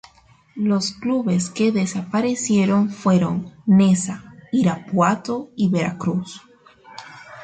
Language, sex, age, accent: Spanish, female, 19-29, Andino-Pacífico: Colombia, Perú, Ecuador, oeste de Bolivia y Venezuela andina